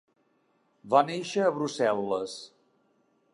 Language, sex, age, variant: Catalan, male, 60-69, Central